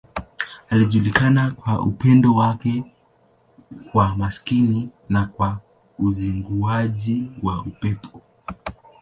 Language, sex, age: Swahili, male, 19-29